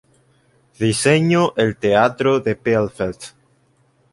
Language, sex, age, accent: Spanish, male, 19-29, México